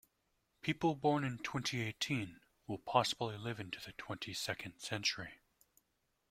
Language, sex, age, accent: English, male, 19-29, United States English